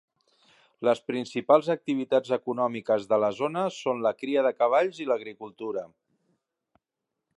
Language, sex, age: Catalan, male, 50-59